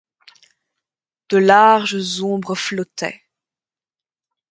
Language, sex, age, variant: French, female, under 19, Français de métropole